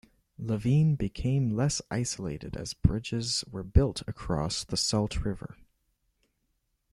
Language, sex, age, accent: English, male, under 19, Canadian English